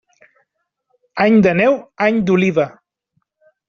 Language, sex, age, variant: Catalan, male, 30-39, Central